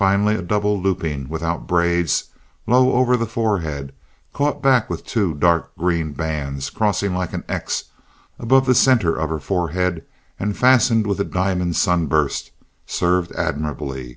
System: none